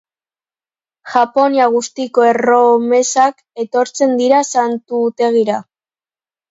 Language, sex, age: Basque, female, under 19